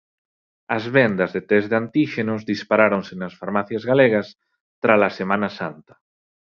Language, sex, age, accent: Galician, male, 30-39, Normativo (estándar)